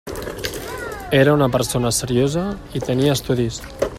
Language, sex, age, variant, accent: Catalan, male, 40-49, Central, central